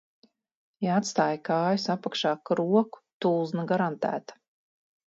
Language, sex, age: Latvian, female, 40-49